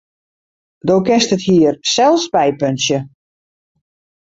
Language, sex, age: Western Frisian, female, 50-59